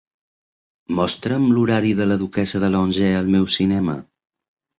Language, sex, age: Catalan, male, 40-49